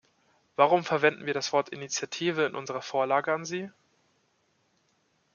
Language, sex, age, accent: German, male, 19-29, Deutschland Deutsch